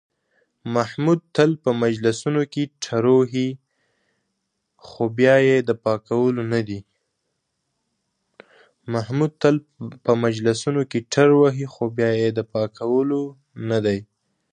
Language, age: Pashto, 19-29